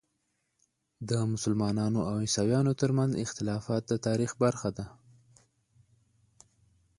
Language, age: Pashto, 30-39